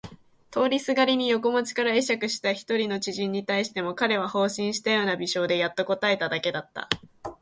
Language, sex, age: Japanese, female, 19-29